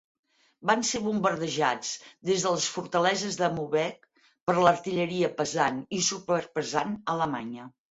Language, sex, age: Catalan, female, 50-59